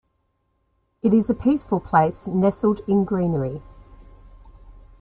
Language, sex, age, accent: English, female, 50-59, Australian English